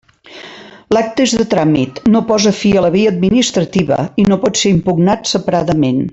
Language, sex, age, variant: Catalan, female, 50-59, Central